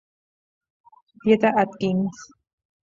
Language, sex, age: Spanish, female, 19-29